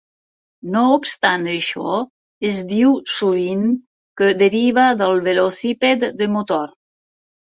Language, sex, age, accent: Catalan, female, 50-59, aprenent (recent, des del castellà)